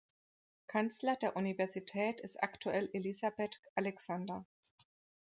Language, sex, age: German, female, 30-39